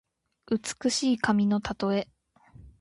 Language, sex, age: Japanese, female, 19-29